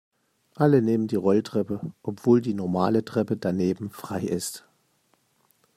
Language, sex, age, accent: German, male, 50-59, Deutschland Deutsch